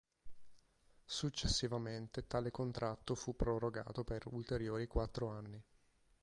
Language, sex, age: Italian, male, 30-39